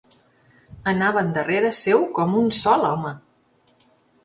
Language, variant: Catalan, Central